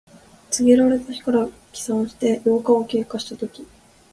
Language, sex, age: Japanese, female, 19-29